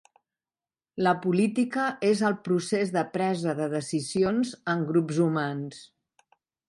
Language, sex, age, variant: Catalan, female, 60-69, Central